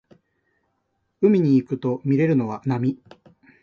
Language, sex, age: Japanese, male, 40-49